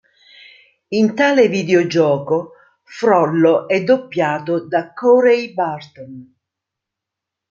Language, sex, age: Italian, female, 50-59